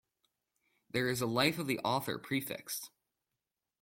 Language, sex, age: English, male, under 19